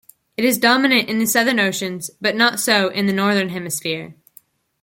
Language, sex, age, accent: English, female, under 19, United States English